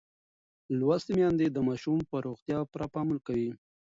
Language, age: Pashto, 30-39